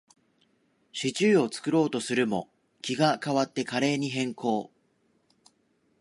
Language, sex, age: Japanese, male, 19-29